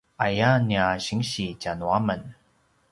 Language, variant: Paiwan, pinayuanan a kinaikacedasan (東排灣語)